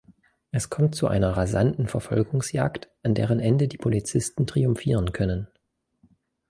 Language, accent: German, Deutschland Deutsch